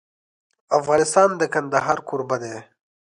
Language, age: Pashto, 19-29